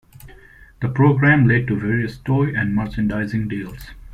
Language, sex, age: English, male, 19-29